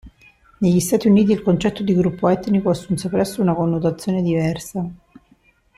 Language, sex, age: Italian, female, 50-59